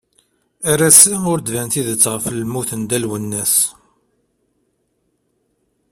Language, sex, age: Kabyle, male, 30-39